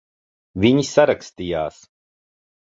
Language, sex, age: Latvian, male, 30-39